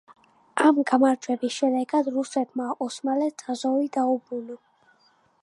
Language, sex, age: Georgian, female, 19-29